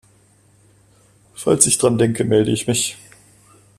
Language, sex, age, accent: German, male, 30-39, Deutschland Deutsch